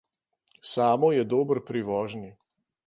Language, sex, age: Slovenian, male, 60-69